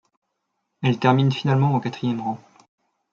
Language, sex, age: French, male, 30-39